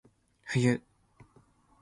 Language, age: Japanese, 19-29